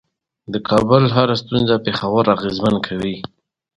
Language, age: Pashto, 30-39